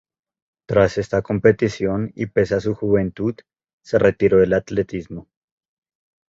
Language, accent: Spanish, Andino-Pacífico: Colombia, Perú, Ecuador, oeste de Bolivia y Venezuela andina